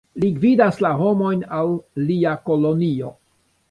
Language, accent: Esperanto, Internacia